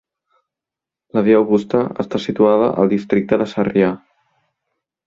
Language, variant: Catalan, Central